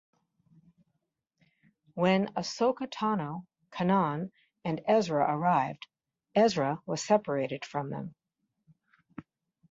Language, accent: English, United States English